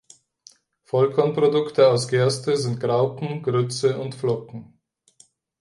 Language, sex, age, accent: German, male, 30-39, Deutschland Deutsch